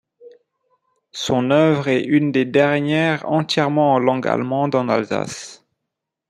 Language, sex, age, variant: French, male, 30-39, Français de métropole